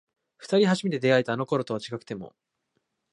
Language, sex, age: Japanese, male, under 19